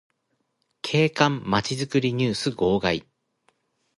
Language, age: Japanese, 40-49